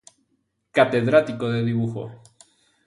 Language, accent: Spanish, México